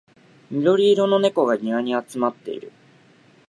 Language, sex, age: Japanese, male, 19-29